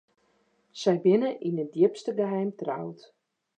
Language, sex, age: Western Frisian, female, 40-49